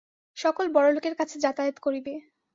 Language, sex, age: Bengali, female, 19-29